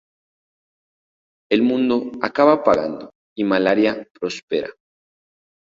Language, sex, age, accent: Spanish, male, 19-29, México